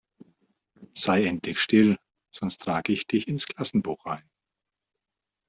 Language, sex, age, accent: German, male, 40-49, Deutschland Deutsch